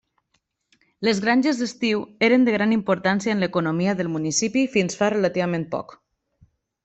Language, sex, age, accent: Catalan, female, 30-39, valencià